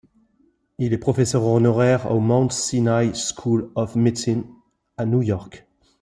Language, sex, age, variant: French, male, 50-59, Français de métropole